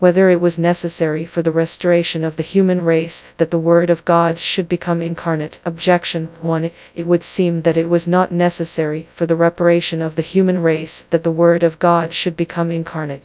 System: TTS, FastPitch